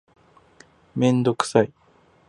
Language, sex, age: Japanese, male, 19-29